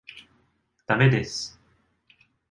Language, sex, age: Japanese, male, 30-39